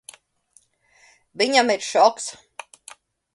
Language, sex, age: Latvian, female, 50-59